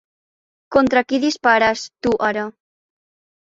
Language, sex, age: Catalan, female, under 19